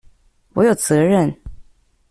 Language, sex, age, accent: Chinese, female, 19-29, 出生地：臺北市